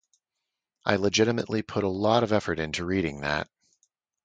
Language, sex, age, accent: English, male, 30-39, United States English